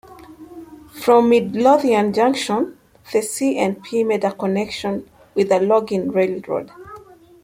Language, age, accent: English, 30-39, England English